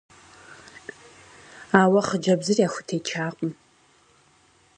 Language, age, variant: Kabardian, 19-29, Адыгэбзэ (Къэбэрдей, Кирил, псоми зэдай)